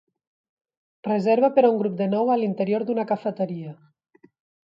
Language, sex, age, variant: Catalan, female, 40-49, Central